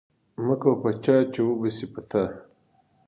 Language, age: Pashto, 40-49